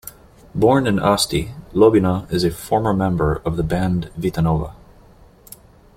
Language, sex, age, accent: English, male, 30-39, United States English